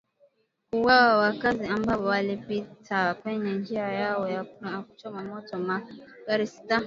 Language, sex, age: Swahili, female, 19-29